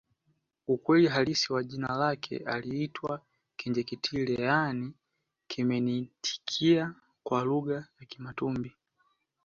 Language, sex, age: Swahili, male, 19-29